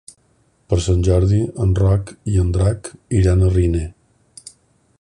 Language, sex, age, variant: Catalan, male, 50-59, Balear